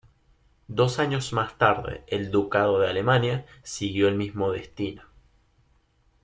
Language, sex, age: Spanish, male, 19-29